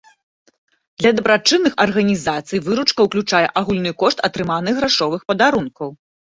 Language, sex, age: Belarusian, female, 40-49